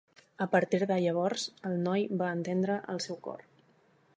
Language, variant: Catalan, Nord-Occidental